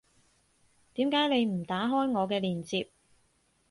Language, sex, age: Cantonese, female, 19-29